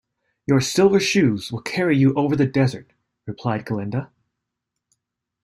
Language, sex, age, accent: English, male, 30-39, United States English